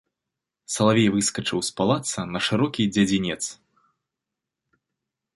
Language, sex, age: Belarusian, male, 19-29